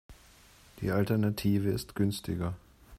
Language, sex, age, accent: German, male, 40-49, Deutschland Deutsch